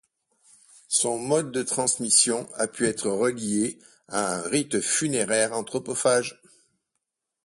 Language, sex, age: French, male, 60-69